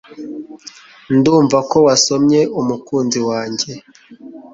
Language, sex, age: Kinyarwanda, male, 40-49